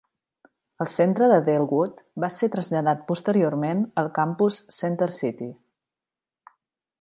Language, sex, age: Catalan, female, 40-49